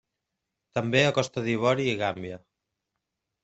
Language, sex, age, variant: Catalan, male, 30-39, Central